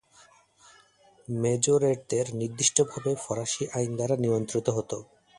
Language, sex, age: Bengali, male, 30-39